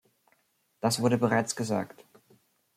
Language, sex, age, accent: German, male, under 19, Deutschland Deutsch